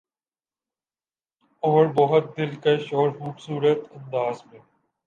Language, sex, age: Urdu, male, 19-29